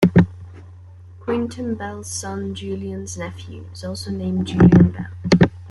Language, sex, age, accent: English, female, under 19, England English